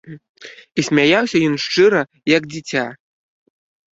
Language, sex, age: Belarusian, male, 30-39